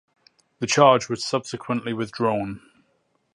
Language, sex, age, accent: English, male, 30-39, England English